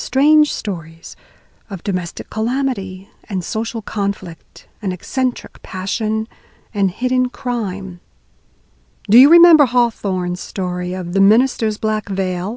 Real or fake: real